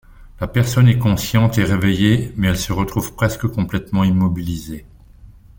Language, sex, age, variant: French, male, 60-69, Français de métropole